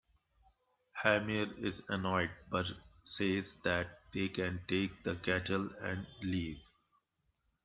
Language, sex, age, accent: English, male, 40-49, India and South Asia (India, Pakistan, Sri Lanka)